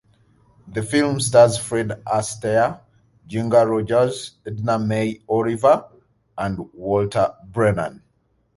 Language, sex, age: English, male, 19-29